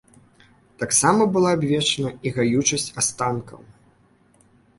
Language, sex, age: Belarusian, male, 19-29